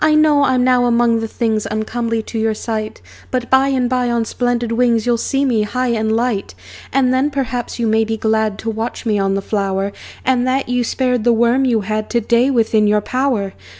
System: none